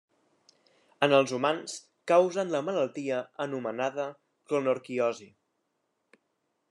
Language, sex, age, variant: Catalan, male, under 19, Central